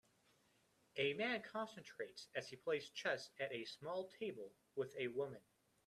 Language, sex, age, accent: English, male, 19-29, United States English